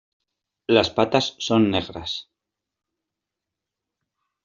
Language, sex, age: Spanish, male, 50-59